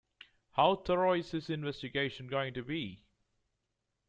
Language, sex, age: English, male, 30-39